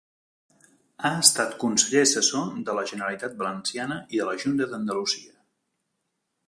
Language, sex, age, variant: Catalan, male, 30-39, Central